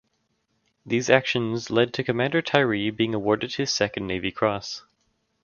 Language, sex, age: English, male, under 19